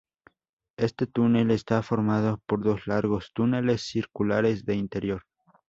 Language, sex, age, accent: Spanish, male, under 19, México